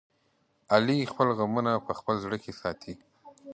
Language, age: Pashto, 30-39